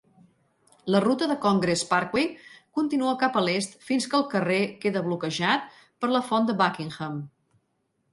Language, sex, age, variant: Catalan, female, 40-49, Central